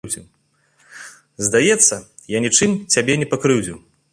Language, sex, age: Belarusian, male, 30-39